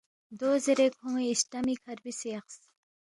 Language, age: Balti, 19-29